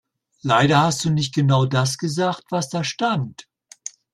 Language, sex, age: German, male, 60-69